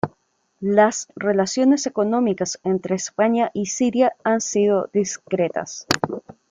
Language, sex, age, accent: Spanish, female, 30-39, Chileno: Chile, Cuyo